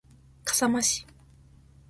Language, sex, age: Japanese, female, 19-29